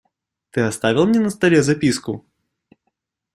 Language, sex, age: Russian, male, 19-29